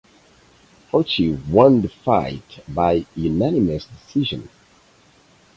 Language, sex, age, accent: English, male, 40-49, United States English